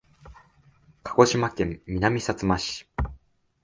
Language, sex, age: Japanese, male, 19-29